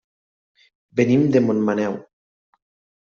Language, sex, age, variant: Catalan, male, 30-39, Nord-Occidental